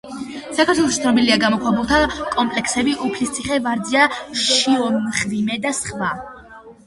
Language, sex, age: Georgian, female, under 19